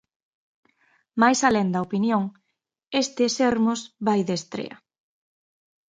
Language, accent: Galician, Atlántico (seseo e gheada)